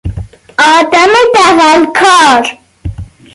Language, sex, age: Persian, male, under 19